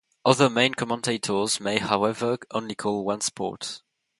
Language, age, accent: English, 19-29, United States English